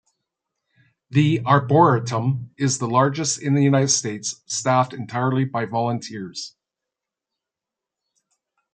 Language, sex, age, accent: English, male, 60-69, Canadian English